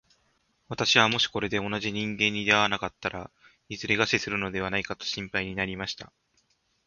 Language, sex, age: Japanese, male, 19-29